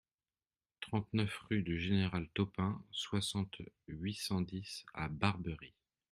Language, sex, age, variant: French, male, 40-49, Français de métropole